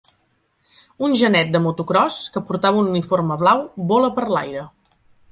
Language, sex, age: Catalan, female, 40-49